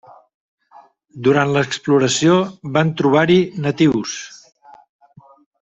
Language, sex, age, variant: Catalan, male, 60-69, Central